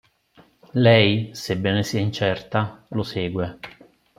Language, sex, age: Italian, male, 40-49